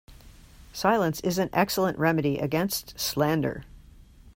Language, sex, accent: English, female, United States English